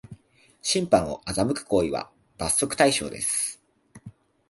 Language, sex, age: Japanese, male, under 19